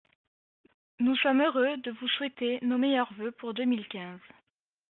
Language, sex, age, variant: French, male, 19-29, Français de métropole